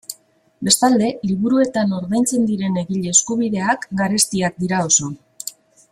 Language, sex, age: Basque, female, 50-59